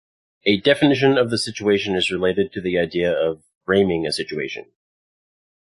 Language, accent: English, Canadian English